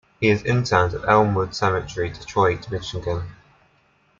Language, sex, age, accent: English, male, under 19, England English